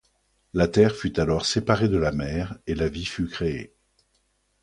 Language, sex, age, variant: French, male, 50-59, Français de métropole